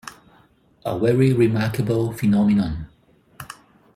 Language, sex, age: English, male, 40-49